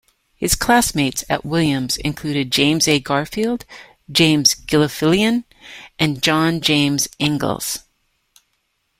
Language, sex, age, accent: English, female, 50-59, Canadian English